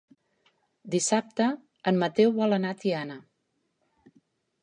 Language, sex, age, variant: Catalan, female, 40-49, Central